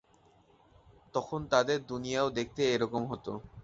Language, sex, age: Bengali, male, under 19